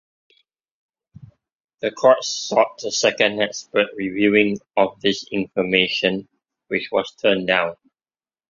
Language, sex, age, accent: English, male, 30-39, Malaysian English